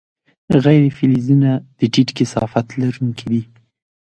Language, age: Pashto, 19-29